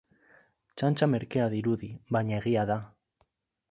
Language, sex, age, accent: Basque, male, 19-29, Mendebalekoa (Araba, Bizkaia, Gipuzkoako mendebaleko herri batzuk)